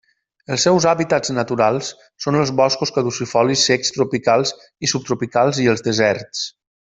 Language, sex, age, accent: Catalan, male, 30-39, valencià